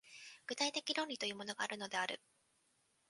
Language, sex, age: Japanese, female, 19-29